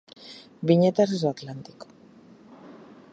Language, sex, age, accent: Galician, female, 50-59, Central (gheada)